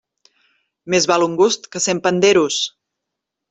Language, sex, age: Catalan, female, 40-49